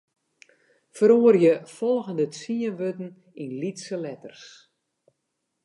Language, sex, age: Western Frisian, female, 60-69